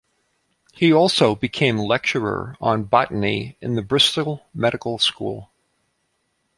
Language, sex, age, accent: English, male, 50-59, United States English